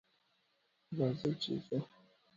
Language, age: Pashto, 19-29